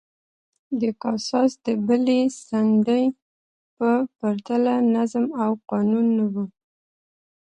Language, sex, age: Pashto, female, 19-29